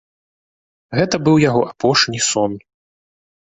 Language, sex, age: Belarusian, male, 30-39